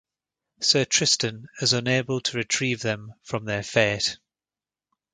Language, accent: English, England English